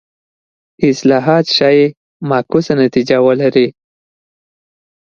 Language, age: Pashto, under 19